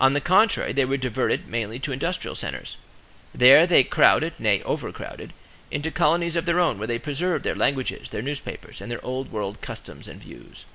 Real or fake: real